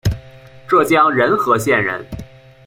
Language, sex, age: Chinese, male, under 19